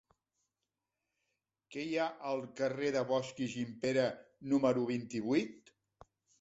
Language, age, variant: Catalan, 50-59, Central